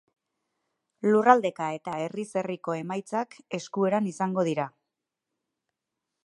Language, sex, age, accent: Basque, female, 30-39, Erdialdekoa edo Nafarra (Gipuzkoa, Nafarroa)